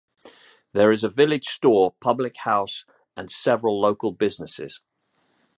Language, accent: English, England English